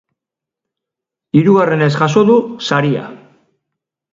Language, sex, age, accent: Basque, male, 40-49, Erdialdekoa edo Nafarra (Gipuzkoa, Nafarroa)